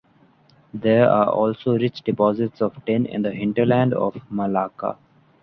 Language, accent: English, India and South Asia (India, Pakistan, Sri Lanka)